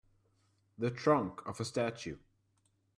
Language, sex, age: English, male, 19-29